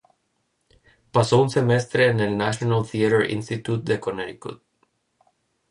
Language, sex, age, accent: Spanish, male, 30-39, México